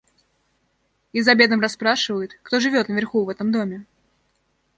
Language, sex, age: Russian, female, under 19